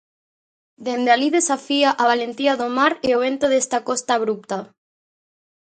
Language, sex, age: Galician, female, under 19